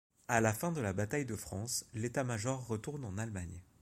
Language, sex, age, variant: French, male, 30-39, Français de métropole